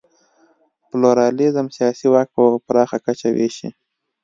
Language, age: Pashto, 19-29